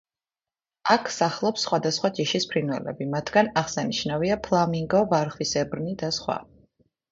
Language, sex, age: Georgian, female, 30-39